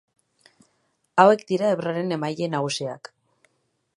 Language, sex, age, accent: Basque, female, 30-39, Mendebalekoa (Araba, Bizkaia, Gipuzkoako mendebaleko herri batzuk)